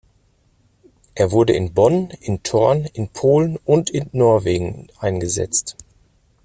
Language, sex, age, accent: German, male, 40-49, Deutschland Deutsch